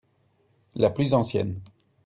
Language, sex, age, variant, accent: French, male, 30-39, Français d'Europe, Français de Belgique